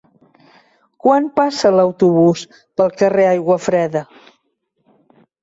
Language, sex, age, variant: Catalan, female, 60-69, Central